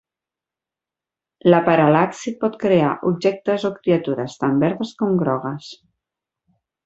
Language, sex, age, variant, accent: Catalan, female, 40-49, Central, tarragoní